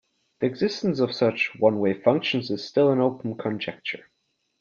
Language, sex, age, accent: English, male, under 19, United States English